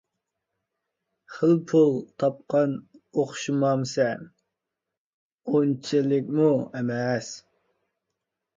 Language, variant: Uyghur, ئۇيغۇر تىلى